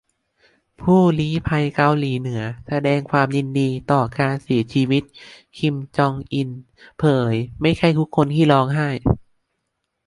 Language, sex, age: Thai, male, under 19